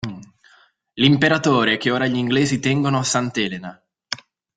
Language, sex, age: Italian, male, 30-39